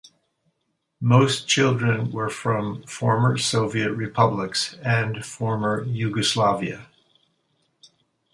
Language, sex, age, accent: English, male, 80-89, United States English